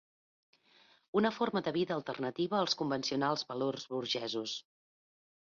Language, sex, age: Catalan, female, 40-49